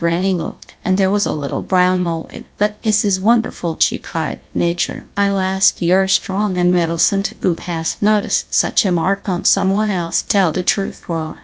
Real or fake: fake